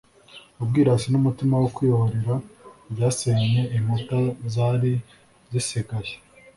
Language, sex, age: Kinyarwanda, male, 19-29